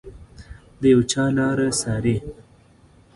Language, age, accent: Pashto, 19-29, معیاري پښتو